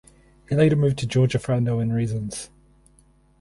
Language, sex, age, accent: English, male, 30-39, New Zealand English